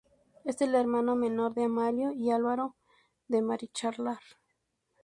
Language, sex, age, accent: Spanish, female, 19-29, México